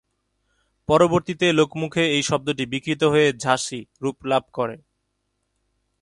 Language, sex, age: Bengali, male, 19-29